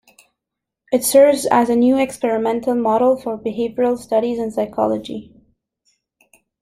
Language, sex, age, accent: English, female, 19-29, Canadian English